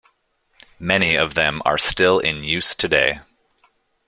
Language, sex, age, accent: English, male, 30-39, United States English